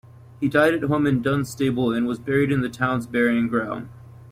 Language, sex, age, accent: English, female, 19-29, United States English